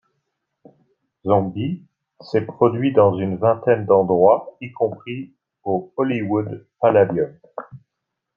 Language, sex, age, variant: French, male, 40-49, Français de métropole